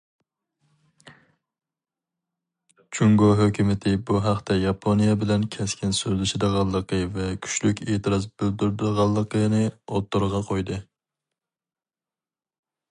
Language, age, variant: Uyghur, 19-29, ئۇيغۇر تىلى